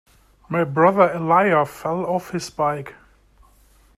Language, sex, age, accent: English, male, 30-39, United States English